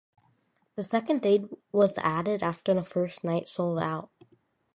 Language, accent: English, United States English